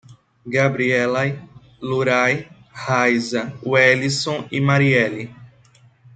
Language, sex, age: Portuguese, male, 30-39